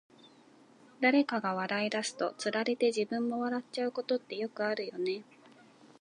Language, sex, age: Japanese, female, 19-29